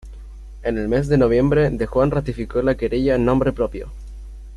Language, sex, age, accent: Spanish, male, under 19, Chileno: Chile, Cuyo